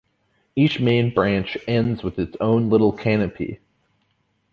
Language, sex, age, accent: English, male, 19-29, United States English